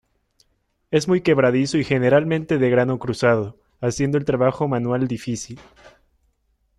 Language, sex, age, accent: Spanish, male, 19-29, México